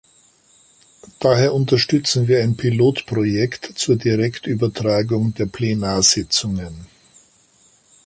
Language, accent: German, Österreichisches Deutsch